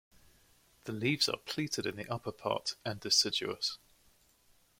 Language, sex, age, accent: English, male, 19-29, England English